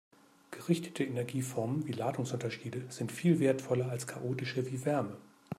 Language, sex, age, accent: German, male, 50-59, Deutschland Deutsch